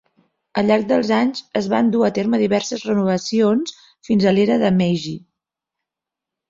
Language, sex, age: Catalan, female, 40-49